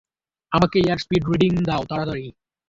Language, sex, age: Bengali, male, under 19